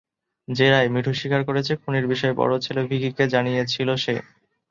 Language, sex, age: Bengali, male, 19-29